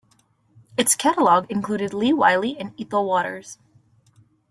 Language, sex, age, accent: English, female, under 19, United States English